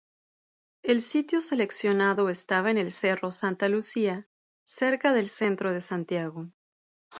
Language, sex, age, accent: Spanish, female, 30-39, México